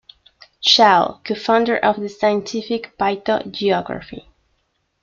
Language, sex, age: English, female, 19-29